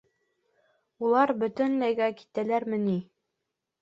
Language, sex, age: Bashkir, female, under 19